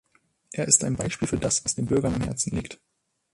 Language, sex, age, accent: German, female, 19-29, Deutschland Deutsch